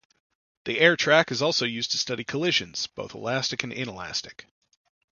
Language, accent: English, United States English